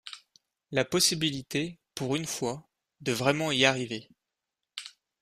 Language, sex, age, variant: French, male, 19-29, Français de métropole